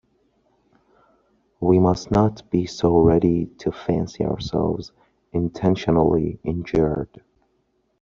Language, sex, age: English, male, 19-29